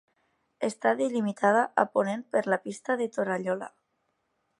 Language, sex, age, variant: Catalan, female, 19-29, Tortosí